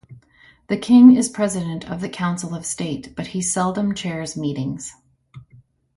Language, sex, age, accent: English, female, 40-49, United States English